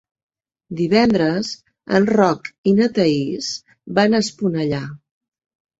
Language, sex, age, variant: Catalan, female, 50-59, Central